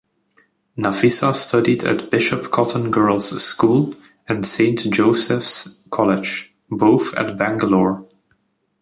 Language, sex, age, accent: English, male, 19-29, England English